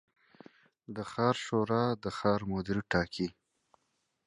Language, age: English, 19-29